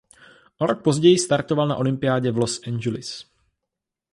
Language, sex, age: Czech, male, 19-29